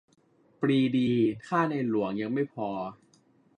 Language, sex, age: Thai, male, 19-29